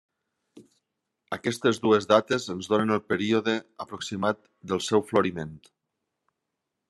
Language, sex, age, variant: Catalan, male, 40-49, Central